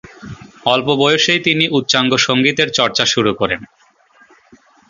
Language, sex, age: Bengali, male, 19-29